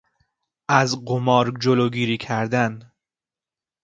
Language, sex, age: Persian, male, 19-29